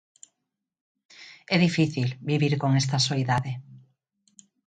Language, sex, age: Galician, female, 40-49